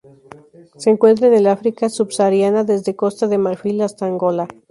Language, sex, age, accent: Spanish, female, 19-29, México